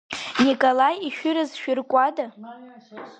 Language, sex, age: Abkhazian, female, under 19